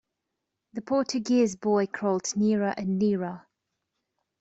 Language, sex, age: English, female, 19-29